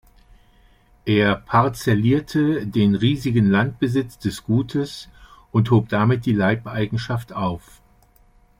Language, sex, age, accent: German, male, 60-69, Deutschland Deutsch